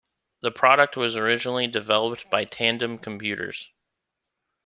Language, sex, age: English, male, 19-29